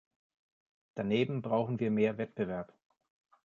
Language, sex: German, male